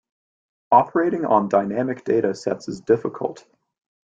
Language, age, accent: English, 19-29, United States English